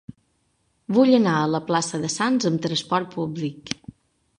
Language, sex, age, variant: Catalan, female, 40-49, Balear